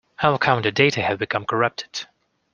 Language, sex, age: English, male, 19-29